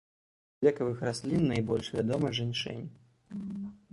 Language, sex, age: Belarusian, male, 19-29